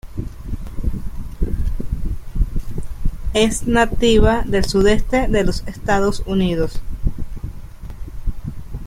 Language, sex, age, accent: Spanish, female, 19-29, Caribe: Cuba, Venezuela, Puerto Rico, República Dominicana, Panamá, Colombia caribeña, México caribeño, Costa del golfo de México